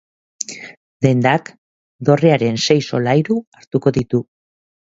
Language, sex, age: Basque, female, 40-49